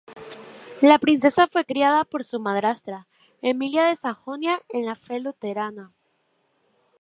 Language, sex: Spanish, female